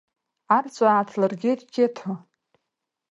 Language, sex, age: Abkhazian, female, 30-39